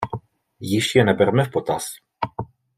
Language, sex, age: Czech, male, 30-39